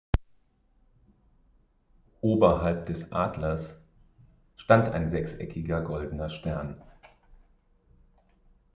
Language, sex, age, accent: German, male, 40-49, Deutschland Deutsch